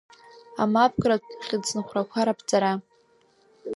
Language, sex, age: Abkhazian, female, under 19